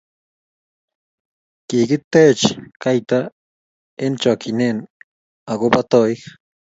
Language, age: Kalenjin, 19-29